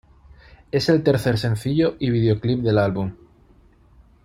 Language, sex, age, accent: Spanish, male, 30-39, España: Norte peninsular (Asturias, Castilla y León, Cantabria, País Vasco, Navarra, Aragón, La Rioja, Guadalajara, Cuenca)